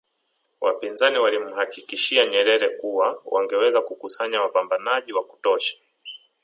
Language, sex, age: Swahili, male, 30-39